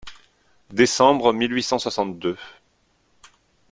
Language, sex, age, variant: French, male, 30-39, Français de métropole